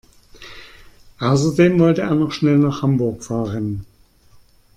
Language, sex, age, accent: German, male, 50-59, Deutschland Deutsch